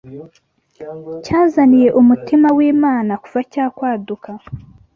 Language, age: Kinyarwanda, 19-29